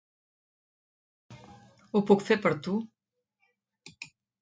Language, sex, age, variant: Catalan, female, 40-49, Central